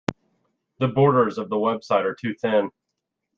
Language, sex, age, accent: English, male, 30-39, United States English